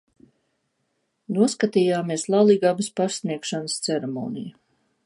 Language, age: Latvian, 60-69